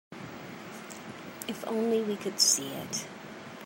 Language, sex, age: English, female, 60-69